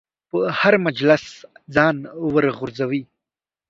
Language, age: Pashto, under 19